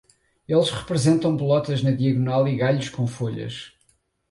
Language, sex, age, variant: Portuguese, male, 30-39, Portuguese (Portugal)